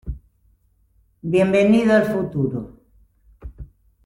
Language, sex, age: Spanish, female, 80-89